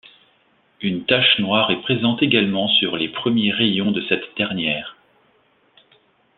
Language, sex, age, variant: French, male, 30-39, Français de métropole